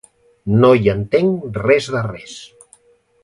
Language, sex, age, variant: Catalan, male, 50-59, Central